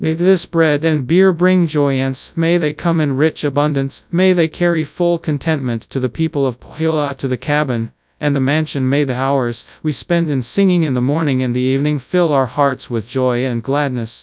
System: TTS, FastPitch